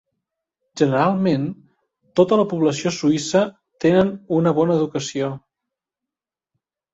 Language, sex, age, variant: Catalan, male, 19-29, Central